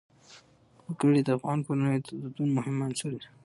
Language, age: Pashto, 19-29